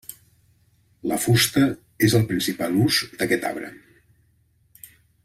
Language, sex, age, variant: Catalan, male, 40-49, Central